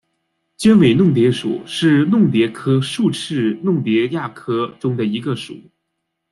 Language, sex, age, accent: Chinese, male, 30-39, 出生地：北京市